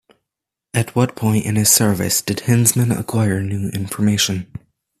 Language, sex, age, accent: English, male, under 19, United States English